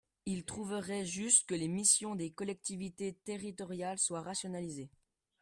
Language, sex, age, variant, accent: French, male, under 19, Français d'Europe, Français de Suisse